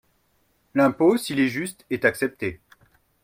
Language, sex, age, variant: French, male, 30-39, Français de métropole